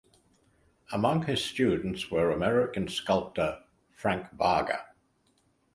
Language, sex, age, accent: English, male, 70-79, England English